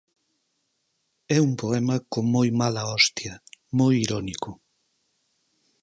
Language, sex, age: Galician, male, 50-59